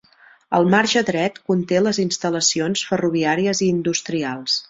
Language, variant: Catalan, Central